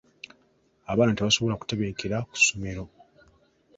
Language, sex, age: Ganda, male, 19-29